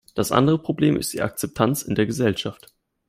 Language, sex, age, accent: German, male, 19-29, Deutschland Deutsch